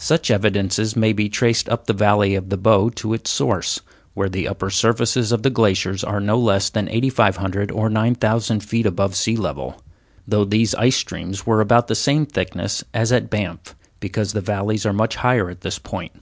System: none